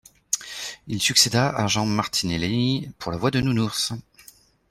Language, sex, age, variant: French, male, 40-49, Français de métropole